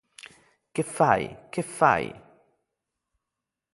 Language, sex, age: Italian, male, 40-49